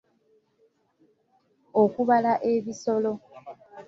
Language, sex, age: Ganda, female, 19-29